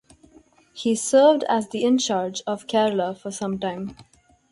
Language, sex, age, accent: English, female, under 19, India and South Asia (India, Pakistan, Sri Lanka)